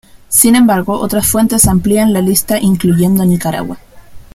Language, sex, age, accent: Spanish, female, under 19, Chileno: Chile, Cuyo